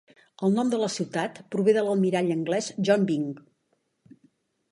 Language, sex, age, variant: Catalan, female, 60-69, Central